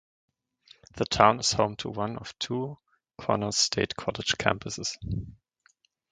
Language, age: English, 19-29